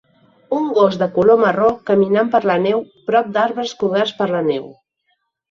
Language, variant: Catalan, Nord-Occidental